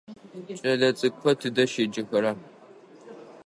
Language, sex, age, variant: Adyghe, male, under 19, Адыгабзэ (Кирил, пстэумэ зэдыряе)